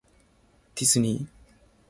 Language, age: Japanese, 19-29